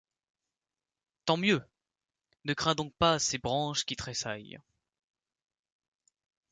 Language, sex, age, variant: French, male, 19-29, Français de métropole